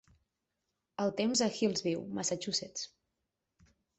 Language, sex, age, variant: Catalan, female, 19-29, Central